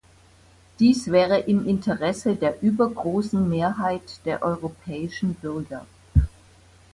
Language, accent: German, Deutschland Deutsch